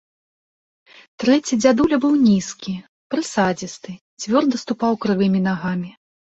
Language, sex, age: Belarusian, female, 30-39